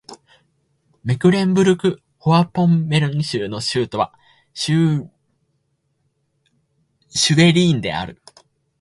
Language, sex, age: Japanese, male, 19-29